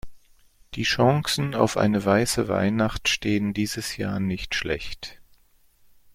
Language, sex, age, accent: German, male, 50-59, Deutschland Deutsch